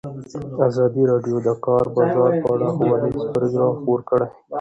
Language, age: Pashto, 19-29